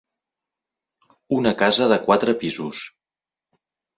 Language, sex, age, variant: Catalan, male, 40-49, Central